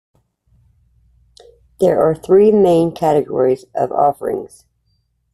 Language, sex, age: English, female, 40-49